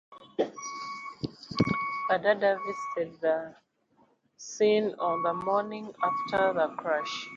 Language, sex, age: English, female, 30-39